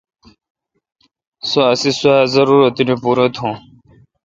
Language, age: Kalkoti, 19-29